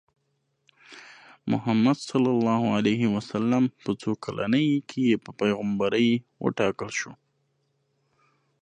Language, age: Pashto, 19-29